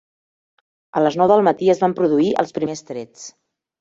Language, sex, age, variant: Catalan, female, 40-49, Central